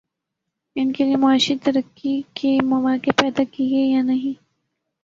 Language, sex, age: Urdu, male, 19-29